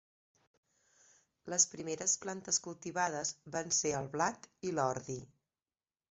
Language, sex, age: Catalan, female, 40-49